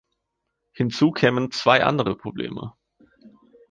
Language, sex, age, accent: German, male, 19-29, Deutschland Deutsch